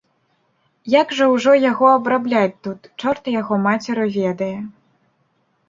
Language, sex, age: Belarusian, female, 19-29